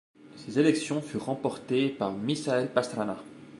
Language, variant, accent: French, Français d'Europe, Français de Suisse